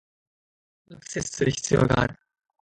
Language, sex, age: Japanese, male, 19-29